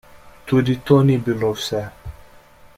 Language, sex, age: Slovenian, male, 30-39